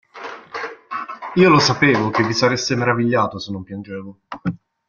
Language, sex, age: Italian, male, 19-29